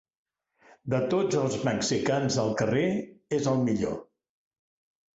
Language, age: Catalan, 60-69